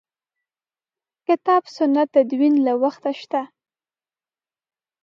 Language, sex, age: Pashto, female, 19-29